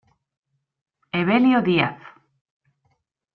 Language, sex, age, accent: Spanish, female, 40-49, España: Centro-Sur peninsular (Madrid, Toledo, Castilla-La Mancha)